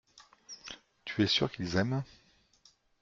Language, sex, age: French, male, 50-59